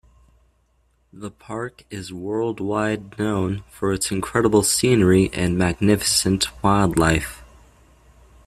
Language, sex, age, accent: English, male, under 19, United States English